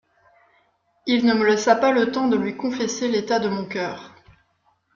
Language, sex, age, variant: French, female, 40-49, Français de métropole